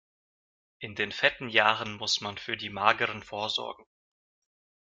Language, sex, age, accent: German, male, 19-29, Russisch Deutsch